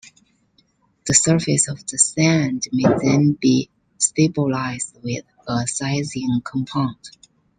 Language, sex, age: English, female, 30-39